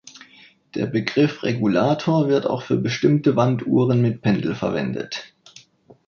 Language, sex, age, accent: German, male, 19-29, Deutschland Deutsch